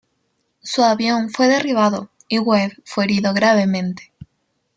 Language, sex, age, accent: Spanish, female, 19-29, Andino-Pacífico: Colombia, Perú, Ecuador, oeste de Bolivia y Venezuela andina